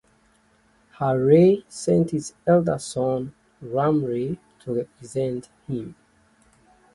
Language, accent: English, Southern African (South Africa, Zimbabwe, Namibia)